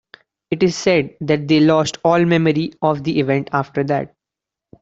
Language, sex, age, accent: English, male, under 19, India and South Asia (India, Pakistan, Sri Lanka)